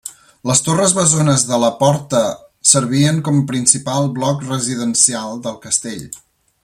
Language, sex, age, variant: Catalan, male, 50-59, Central